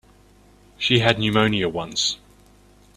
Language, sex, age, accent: English, male, 30-39, England English